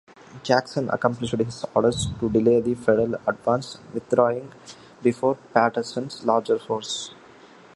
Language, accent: English, India and South Asia (India, Pakistan, Sri Lanka)